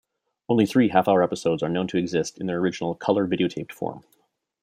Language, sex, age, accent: English, male, 30-39, Canadian English